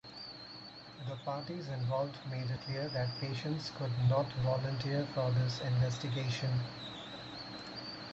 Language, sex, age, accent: English, male, 30-39, India and South Asia (India, Pakistan, Sri Lanka)